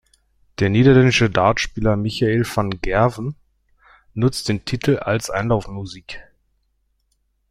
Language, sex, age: German, male, 30-39